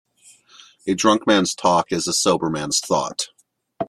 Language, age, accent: English, 40-49, United States English